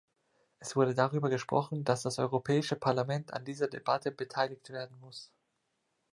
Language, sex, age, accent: German, male, 19-29, Deutschland Deutsch